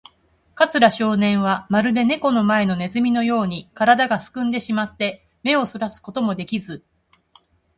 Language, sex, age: Japanese, female, 50-59